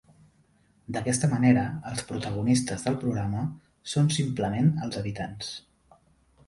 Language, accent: Catalan, central; nord-occidental; septentrional